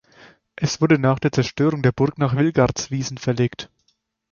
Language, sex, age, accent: German, male, 19-29, Deutschland Deutsch